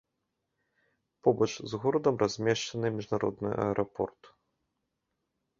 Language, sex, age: Belarusian, male, 30-39